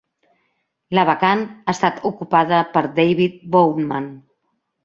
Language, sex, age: Catalan, female, 40-49